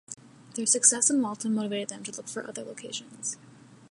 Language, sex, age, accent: English, female, 19-29, United States English